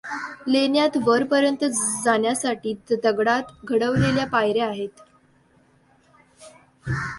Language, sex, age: Marathi, female, under 19